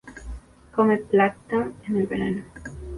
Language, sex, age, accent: Spanish, female, under 19, Andino-Pacífico: Colombia, Perú, Ecuador, oeste de Bolivia y Venezuela andina